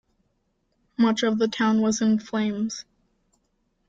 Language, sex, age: English, male, under 19